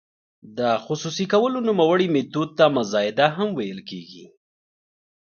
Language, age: Pashto, 30-39